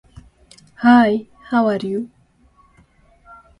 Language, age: English, 19-29